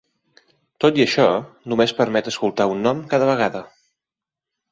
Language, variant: Catalan, Central